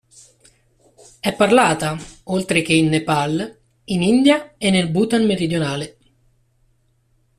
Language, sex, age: Italian, male, 30-39